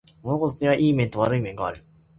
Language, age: Japanese, 19-29